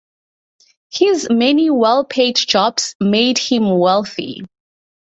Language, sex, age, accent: English, female, 30-39, Southern African (South Africa, Zimbabwe, Namibia)